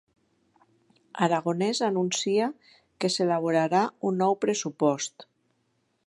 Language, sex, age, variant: Catalan, female, 50-59, Central